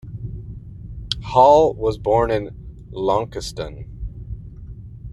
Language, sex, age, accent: English, male, 30-39, United States English